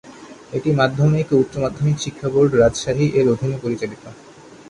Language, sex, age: Bengali, male, 19-29